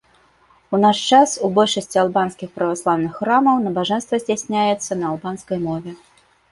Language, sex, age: Belarusian, female, 30-39